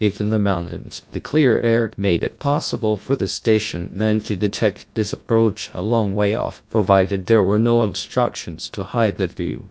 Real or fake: fake